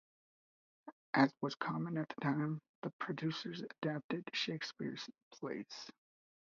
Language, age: English, 40-49